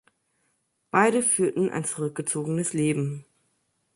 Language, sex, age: German, male, under 19